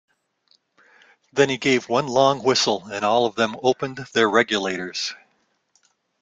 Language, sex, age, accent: English, male, 60-69, United States English